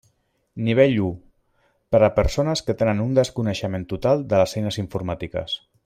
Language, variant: Catalan, Central